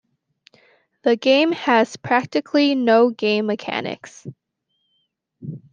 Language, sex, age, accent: English, female, under 19, United States English